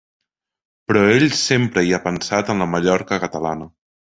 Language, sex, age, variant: Catalan, male, 30-39, Central